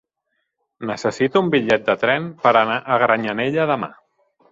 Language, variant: Catalan, Central